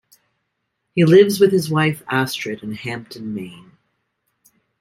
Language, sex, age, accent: English, female, 40-49, Canadian English